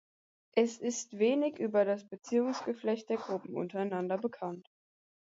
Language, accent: German, Deutschland Deutsch